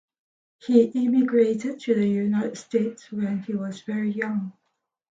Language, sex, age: English, female, 50-59